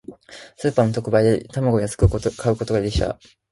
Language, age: Japanese, 19-29